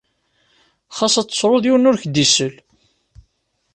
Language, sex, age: Kabyle, male, 19-29